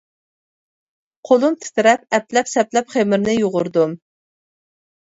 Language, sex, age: Uyghur, female, 30-39